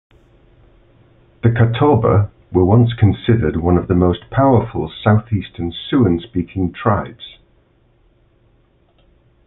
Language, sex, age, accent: English, male, 50-59, England English